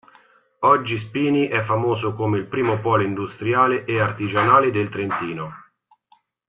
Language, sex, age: Italian, male, 40-49